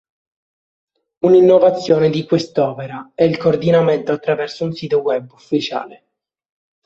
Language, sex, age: Italian, male, 19-29